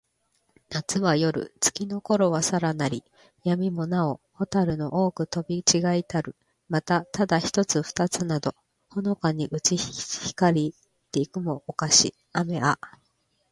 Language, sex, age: Japanese, female, 50-59